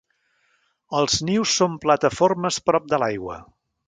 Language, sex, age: Catalan, male, 60-69